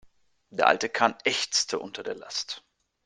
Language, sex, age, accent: German, male, 19-29, Deutschland Deutsch